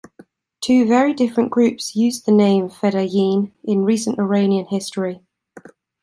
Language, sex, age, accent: English, female, 19-29, Welsh English